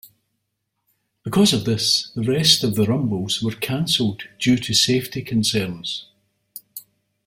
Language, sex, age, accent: English, male, 70-79, Scottish English